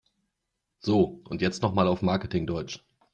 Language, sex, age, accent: German, male, 40-49, Deutschland Deutsch